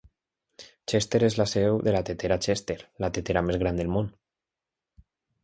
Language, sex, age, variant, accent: Catalan, male, 19-29, Valencià meridional, valencià